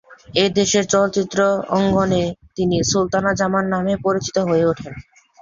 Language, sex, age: Bengali, male, under 19